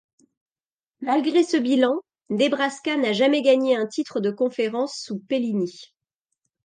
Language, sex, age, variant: French, female, 40-49, Français de métropole